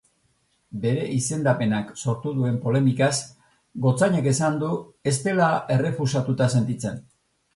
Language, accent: Basque, Mendebalekoa (Araba, Bizkaia, Gipuzkoako mendebaleko herri batzuk)